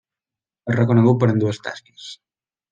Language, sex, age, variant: Catalan, male, 19-29, Balear